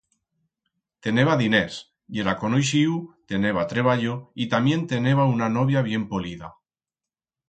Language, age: Aragonese, 30-39